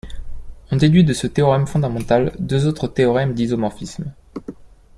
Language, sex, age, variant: French, male, 19-29, Français de métropole